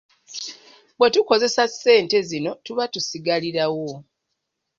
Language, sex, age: Ganda, female, 30-39